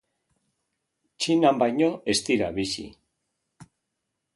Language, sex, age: Basque, male, 60-69